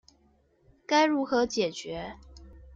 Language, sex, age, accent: Chinese, female, 30-39, 出生地：臺中市